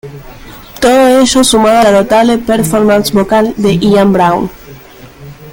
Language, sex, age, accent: Spanish, female, 19-29, Rioplatense: Argentina, Uruguay, este de Bolivia, Paraguay